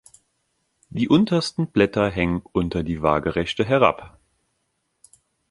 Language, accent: German, Deutschland Deutsch